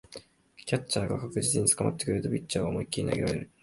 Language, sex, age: Japanese, male, 19-29